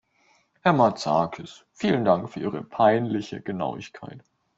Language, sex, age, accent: German, male, 19-29, Deutschland Deutsch